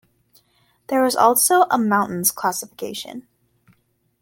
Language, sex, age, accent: English, female, under 19, United States English